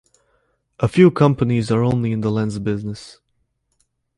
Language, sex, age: English, male, under 19